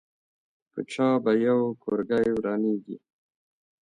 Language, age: Pashto, 30-39